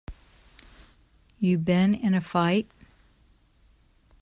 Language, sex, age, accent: English, female, 60-69, United States English